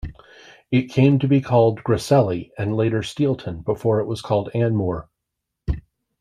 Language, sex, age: English, male, 40-49